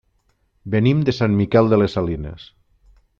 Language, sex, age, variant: Catalan, male, 40-49, Nord-Occidental